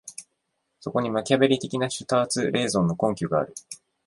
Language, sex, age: Japanese, male, 19-29